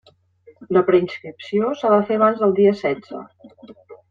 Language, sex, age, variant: Catalan, female, 60-69, Central